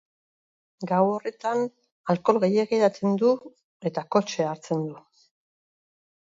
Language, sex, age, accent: Basque, female, 50-59, Mendebalekoa (Araba, Bizkaia, Gipuzkoako mendebaleko herri batzuk)